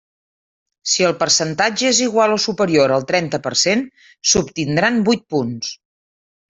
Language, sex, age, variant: Catalan, female, 50-59, Central